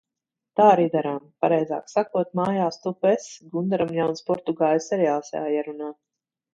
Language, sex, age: Latvian, female, 30-39